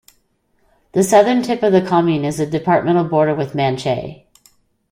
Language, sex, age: English, female, 50-59